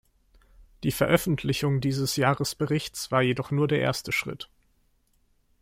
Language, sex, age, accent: German, male, 19-29, Deutschland Deutsch